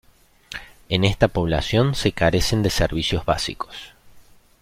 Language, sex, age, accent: Spanish, male, 30-39, Rioplatense: Argentina, Uruguay, este de Bolivia, Paraguay